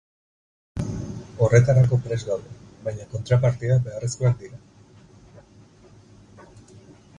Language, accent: Basque, Mendebalekoa (Araba, Bizkaia, Gipuzkoako mendebaleko herri batzuk)